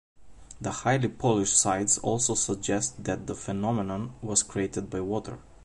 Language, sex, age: English, male, 19-29